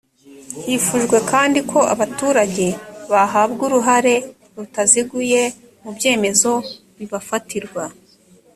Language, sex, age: Kinyarwanda, female, 19-29